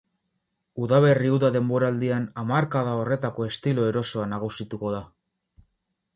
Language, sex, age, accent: Basque, male, 19-29, Mendebalekoa (Araba, Bizkaia, Gipuzkoako mendebaleko herri batzuk)